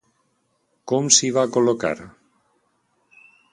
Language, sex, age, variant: Catalan, male, 60-69, Valencià central